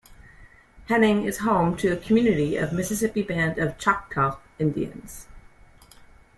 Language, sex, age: English, female, 40-49